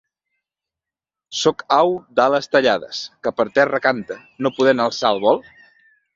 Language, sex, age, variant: Catalan, male, 30-39, Central